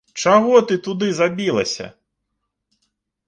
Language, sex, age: Belarusian, male, 30-39